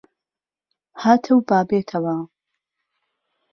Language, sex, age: Central Kurdish, female, 30-39